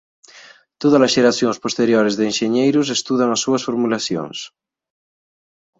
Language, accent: Galician, Atlántico (seseo e gheada)